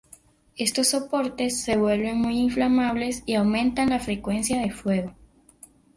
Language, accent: Spanish, Caribe: Cuba, Venezuela, Puerto Rico, República Dominicana, Panamá, Colombia caribeña, México caribeño, Costa del golfo de México